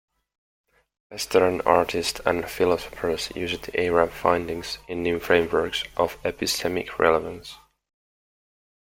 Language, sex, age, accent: English, male, 19-29, United States English